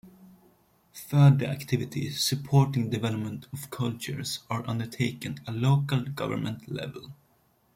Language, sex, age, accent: English, male, 19-29, England English